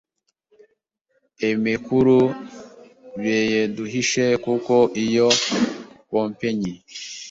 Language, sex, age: Kinyarwanda, male, 19-29